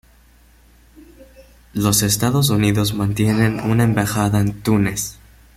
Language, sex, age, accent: Spanish, male, under 19, Caribe: Cuba, Venezuela, Puerto Rico, República Dominicana, Panamá, Colombia caribeña, México caribeño, Costa del golfo de México